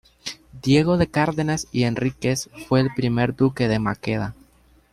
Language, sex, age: Spanish, male, 19-29